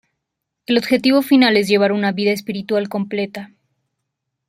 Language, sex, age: Spanish, female, 19-29